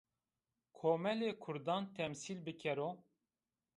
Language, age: Zaza, 30-39